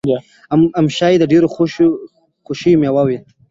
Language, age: Pashto, 19-29